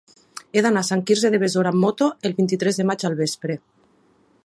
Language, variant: Catalan, Septentrional